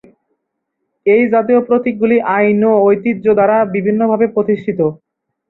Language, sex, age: Bengali, male, 19-29